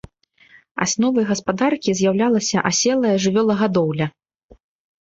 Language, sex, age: Belarusian, female, 19-29